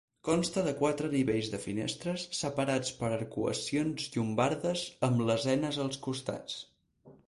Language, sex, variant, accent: Catalan, male, Central, central